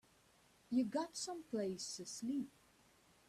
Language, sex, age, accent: English, female, 19-29, England English